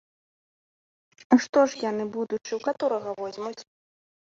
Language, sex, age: Belarusian, female, 30-39